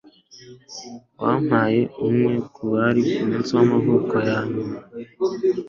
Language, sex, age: Kinyarwanda, male, 19-29